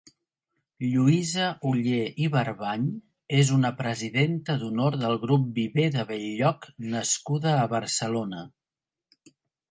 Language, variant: Catalan, Central